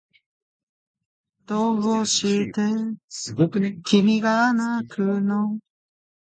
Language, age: Japanese, 19-29